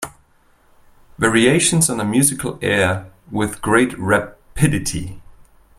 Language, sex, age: English, male, 30-39